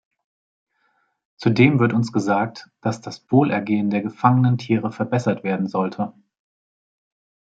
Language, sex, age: German, male, 40-49